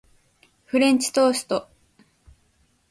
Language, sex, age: Japanese, female, under 19